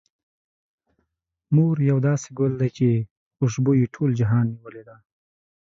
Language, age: Pashto, 19-29